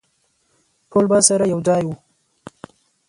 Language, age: Pashto, 19-29